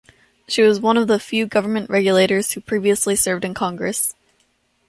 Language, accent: English, United States English